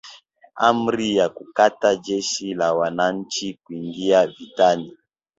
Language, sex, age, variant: Swahili, male, 40-49, Kiswahili cha Bara ya Tanzania